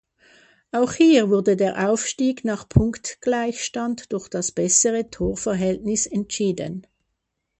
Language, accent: German, Schweizerdeutsch